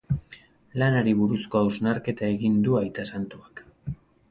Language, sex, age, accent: Basque, male, 30-39, Mendebalekoa (Araba, Bizkaia, Gipuzkoako mendebaleko herri batzuk)